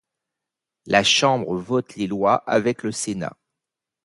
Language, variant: French, Français de métropole